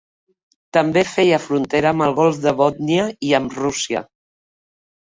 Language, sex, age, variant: Catalan, female, 50-59, Septentrional